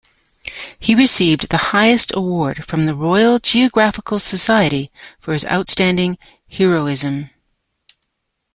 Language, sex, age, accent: English, female, 50-59, Canadian English